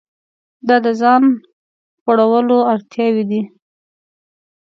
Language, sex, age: Pashto, female, 19-29